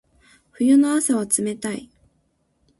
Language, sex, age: Japanese, female, 19-29